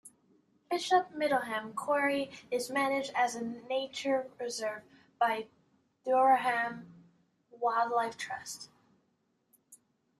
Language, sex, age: English, female, 19-29